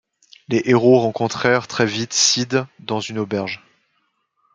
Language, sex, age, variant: French, male, 19-29, Français de métropole